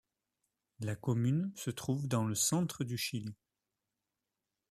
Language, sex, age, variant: French, male, 40-49, Français de métropole